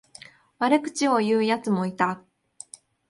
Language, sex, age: Japanese, female, 19-29